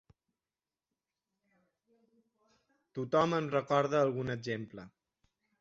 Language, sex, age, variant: Catalan, male, 40-49, Balear